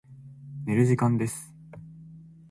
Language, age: Japanese, 19-29